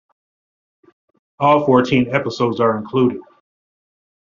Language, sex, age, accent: English, male, 40-49, United States English